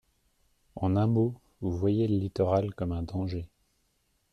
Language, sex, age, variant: French, male, 30-39, Français de métropole